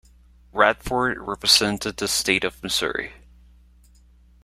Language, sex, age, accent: English, male, 19-29, United States English